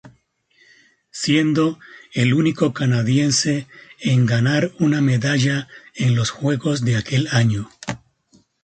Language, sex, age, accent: Spanish, male, 30-39, España: Centro-Sur peninsular (Madrid, Toledo, Castilla-La Mancha)